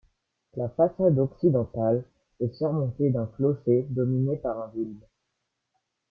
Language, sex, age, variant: French, male, under 19, Français de métropole